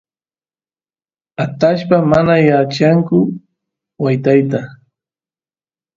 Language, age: Santiago del Estero Quichua, 40-49